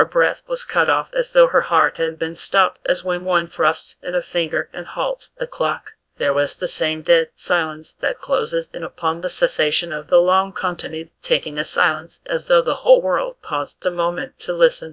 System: TTS, GradTTS